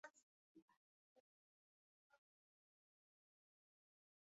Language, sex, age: Kinyarwanda, female, 19-29